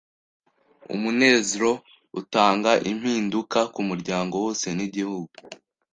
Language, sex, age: Kinyarwanda, male, under 19